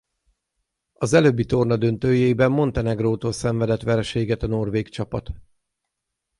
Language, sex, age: Hungarian, male, 40-49